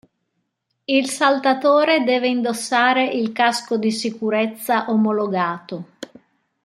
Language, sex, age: Italian, female, 40-49